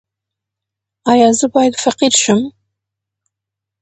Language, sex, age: Pashto, female, 19-29